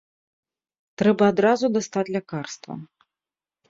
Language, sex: Belarusian, female